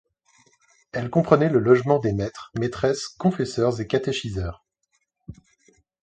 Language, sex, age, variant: French, male, 30-39, Français de métropole